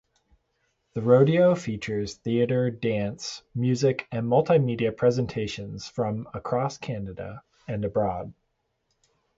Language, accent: English, United States English